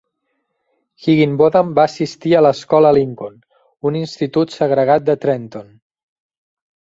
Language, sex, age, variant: Catalan, male, 30-39, Central